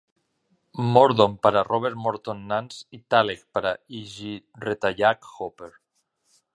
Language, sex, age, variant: Catalan, male, 50-59, Central